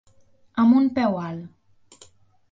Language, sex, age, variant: Catalan, female, under 19, Central